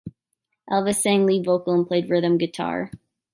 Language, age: English, 19-29